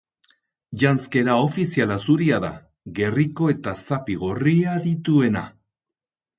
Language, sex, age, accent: Basque, male, 60-69, Erdialdekoa edo Nafarra (Gipuzkoa, Nafarroa)